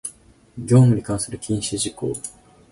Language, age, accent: Japanese, 19-29, 標準語